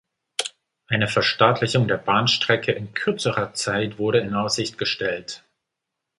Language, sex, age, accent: German, male, 40-49, Deutschland Deutsch